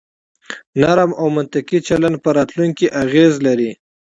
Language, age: Pashto, 30-39